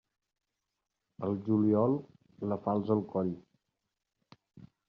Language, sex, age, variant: Catalan, male, 40-49, Central